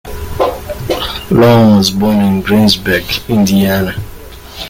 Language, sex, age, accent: English, male, 30-39, Southern African (South Africa, Zimbabwe, Namibia)